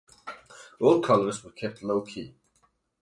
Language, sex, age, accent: English, male, 19-29, United States English; England English